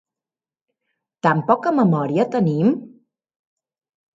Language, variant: Catalan, Central